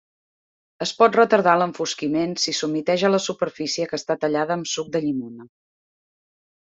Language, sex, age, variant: Catalan, female, 40-49, Central